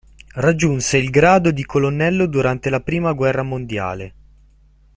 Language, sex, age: Italian, male, 19-29